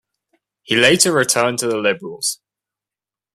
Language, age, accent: English, 19-29, England English